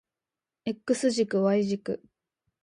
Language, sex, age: Japanese, female, under 19